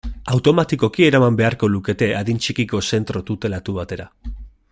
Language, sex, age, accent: Basque, male, 19-29, Erdialdekoa edo Nafarra (Gipuzkoa, Nafarroa)